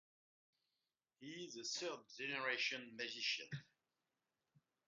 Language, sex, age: English, male, 40-49